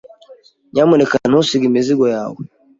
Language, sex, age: Kinyarwanda, male, 19-29